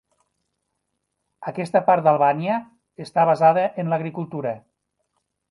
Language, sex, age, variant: Catalan, male, 50-59, Nord-Occidental